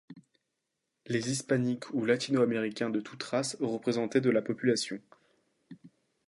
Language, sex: French, male